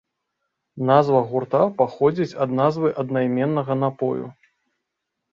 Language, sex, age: Belarusian, male, 30-39